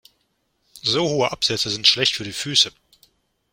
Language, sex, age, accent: German, male, 50-59, Deutschland Deutsch